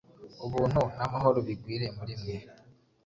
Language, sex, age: Kinyarwanda, male, 19-29